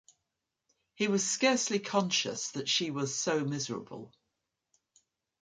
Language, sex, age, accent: English, female, 60-69, England English